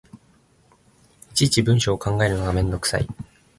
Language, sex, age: Japanese, male, 19-29